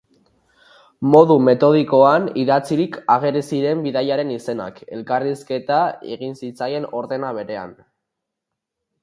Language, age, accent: Basque, 19-29, Erdialdekoa edo Nafarra (Gipuzkoa, Nafarroa)